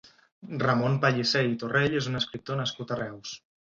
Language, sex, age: Catalan, male, 30-39